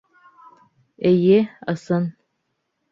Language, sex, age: Bashkir, female, 30-39